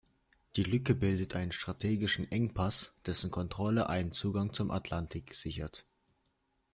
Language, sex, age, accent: German, male, under 19, Deutschland Deutsch